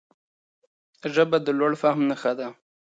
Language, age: Pashto, 19-29